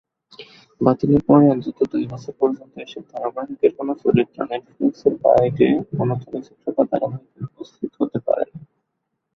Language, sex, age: Bengali, male, 19-29